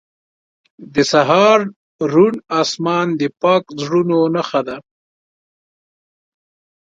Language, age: Pashto, 19-29